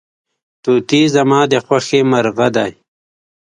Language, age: Pashto, 40-49